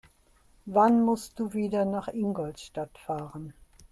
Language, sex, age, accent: German, female, 70-79, Deutschland Deutsch